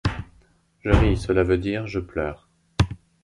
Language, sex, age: French, male, 40-49